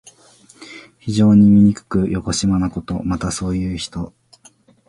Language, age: Japanese, 19-29